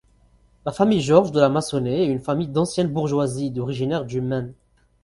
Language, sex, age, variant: French, male, 19-29, Français du nord de l'Afrique